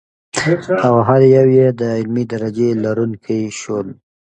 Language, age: Pashto, 30-39